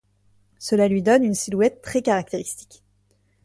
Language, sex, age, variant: French, female, 19-29, Français de métropole